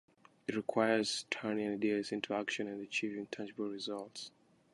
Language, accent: English, Kenyan